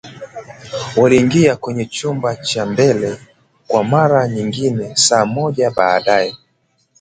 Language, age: Swahili, 19-29